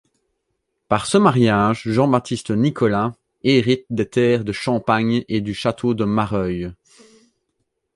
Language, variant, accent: French, Français d'Europe, Français de Belgique